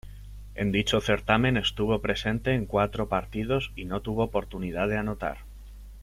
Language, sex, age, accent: Spanish, male, 19-29, España: Sur peninsular (Andalucia, Extremadura, Murcia)